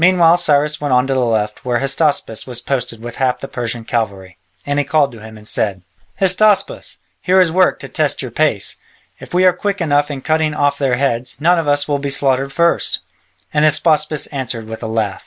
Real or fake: real